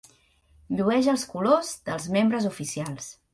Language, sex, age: Catalan, female, 30-39